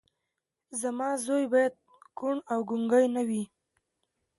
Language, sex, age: Pashto, female, 19-29